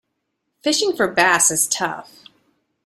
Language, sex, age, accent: English, female, 50-59, United States English